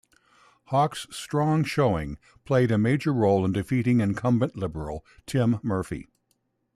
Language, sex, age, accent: English, male, 60-69, United States English